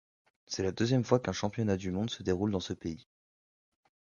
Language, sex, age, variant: French, male, 19-29, Français de métropole